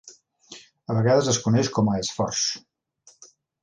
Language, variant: Catalan, Central